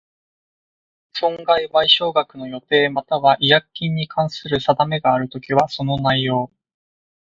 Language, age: Japanese, 19-29